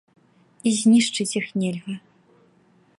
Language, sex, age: Belarusian, female, 19-29